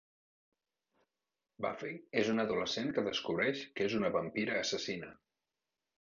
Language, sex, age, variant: Catalan, male, 40-49, Central